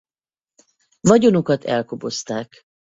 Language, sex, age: Hungarian, female, 50-59